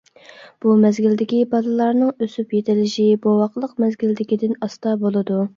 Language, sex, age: Uyghur, female, 19-29